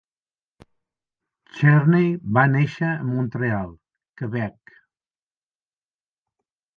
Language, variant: Catalan, Nord-Occidental